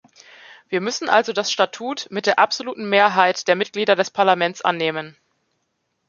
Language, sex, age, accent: German, female, 30-39, Deutschland Deutsch